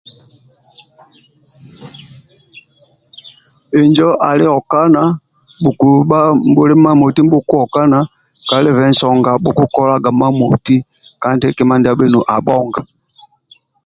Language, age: Amba (Uganda), 50-59